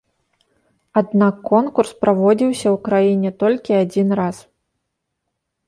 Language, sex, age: Belarusian, female, 30-39